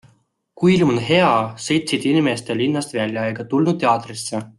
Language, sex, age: Estonian, male, 19-29